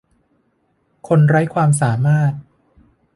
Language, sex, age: Thai, male, 19-29